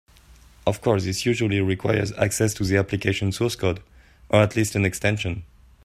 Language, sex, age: English, male, 19-29